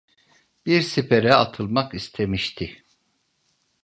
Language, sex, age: Turkish, male, 50-59